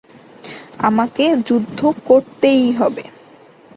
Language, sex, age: Bengali, female, under 19